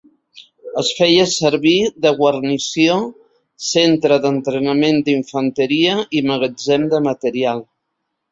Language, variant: Catalan, Central